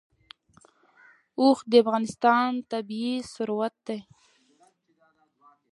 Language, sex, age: Pashto, female, 19-29